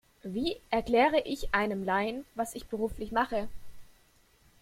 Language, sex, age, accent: German, female, 19-29, Deutschland Deutsch